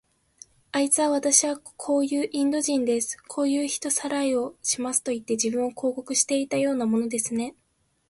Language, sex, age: Japanese, female, 19-29